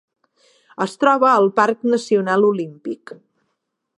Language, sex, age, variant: Catalan, female, 30-39, Central